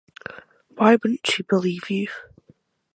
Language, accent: English, Scottish English